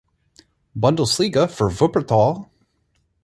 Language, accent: English, United States English